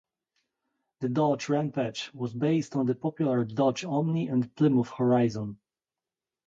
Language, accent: English, England English